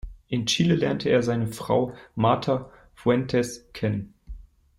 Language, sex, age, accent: German, male, 19-29, Deutschland Deutsch